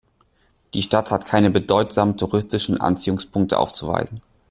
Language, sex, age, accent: German, male, 19-29, Deutschland Deutsch